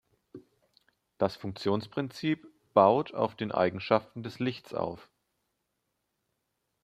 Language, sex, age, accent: German, male, 19-29, Deutschland Deutsch